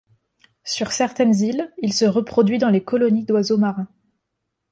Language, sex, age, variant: French, female, 19-29, Français de métropole